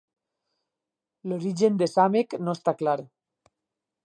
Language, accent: Catalan, valencià